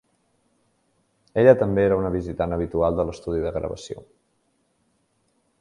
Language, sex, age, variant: Catalan, male, 19-29, Septentrional